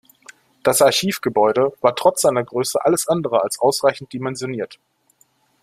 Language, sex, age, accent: German, male, 30-39, Deutschland Deutsch